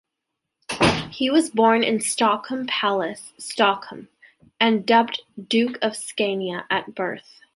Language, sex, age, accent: English, female, 19-29, Canadian English